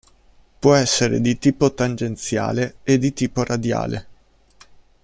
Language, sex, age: Italian, male, 30-39